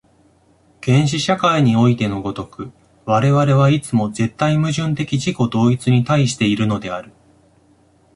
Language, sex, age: Japanese, male, 19-29